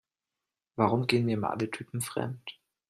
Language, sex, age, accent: German, male, 30-39, Deutschland Deutsch